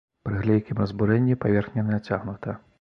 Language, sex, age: Belarusian, male, 30-39